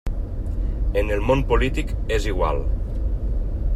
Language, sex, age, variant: Catalan, male, 40-49, Nord-Occidental